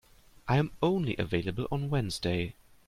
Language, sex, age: English, male, 30-39